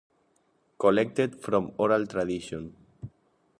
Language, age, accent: Spanish, 19-29, España: Islas Canarias